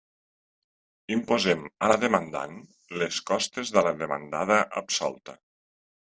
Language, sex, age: Catalan, male, 30-39